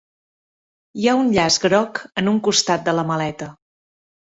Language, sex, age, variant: Catalan, female, 40-49, Central